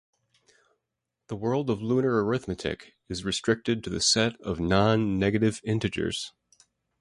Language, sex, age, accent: English, male, 30-39, United States English